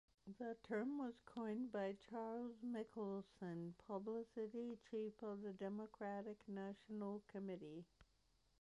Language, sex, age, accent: English, female, 60-69, Canadian English